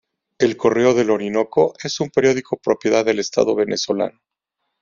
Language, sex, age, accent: Spanish, male, 40-49, México